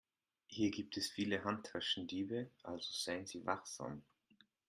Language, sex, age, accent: German, male, 30-39, Österreichisches Deutsch